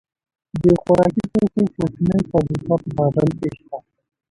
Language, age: Pashto, 19-29